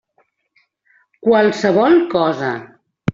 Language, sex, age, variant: Catalan, female, 60-69, Central